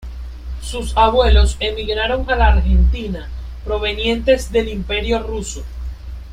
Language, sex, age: Spanish, male, 19-29